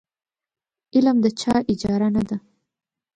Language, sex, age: Pashto, female, 19-29